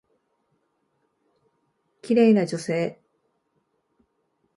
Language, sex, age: Japanese, female, 30-39